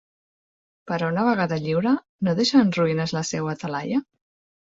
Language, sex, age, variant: Catalan, female, 30-39, Central